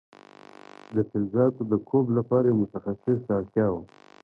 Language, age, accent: Pashto, 19-29, معیاري پښتو